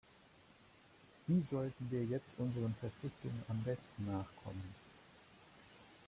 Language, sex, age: German, male, 50-59